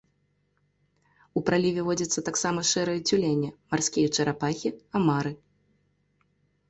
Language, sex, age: Belarusian, female, 19-29